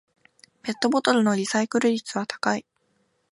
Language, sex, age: Japanese, female, 19-29